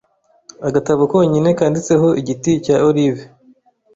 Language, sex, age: Kinyarwanda, male, 30-39